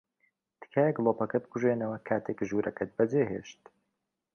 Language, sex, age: Central Kurdish, male, 19-29